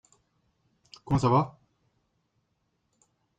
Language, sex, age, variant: French, male, 40-49, Français de métropole